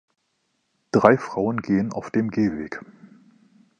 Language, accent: German, Deutschland Deutsch